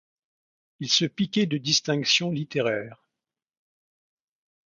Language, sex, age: French, male, 60-69